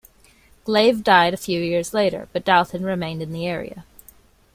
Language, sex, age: English, female, 19-29